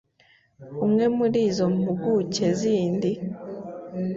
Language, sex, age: Kinyarwanda, female, 19-29